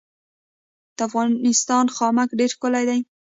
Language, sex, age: Pashto, female, 19-29